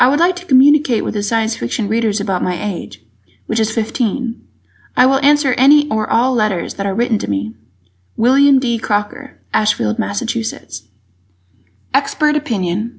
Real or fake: real